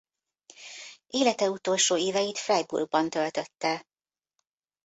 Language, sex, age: Hungarian, female, 50-59